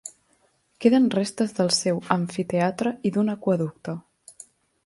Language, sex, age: Catalan, female, 19-29